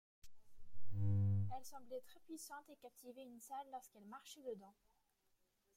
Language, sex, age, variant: French, female, under 19, Français de métropole